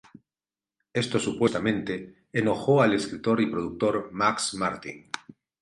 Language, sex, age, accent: Spanish, male, 50-59, Caribe: Cuba, Venezuela, Puerto Rico, República Dominicana, Panamá, Colombia caribeña, México caribeño, Costa del golfo de México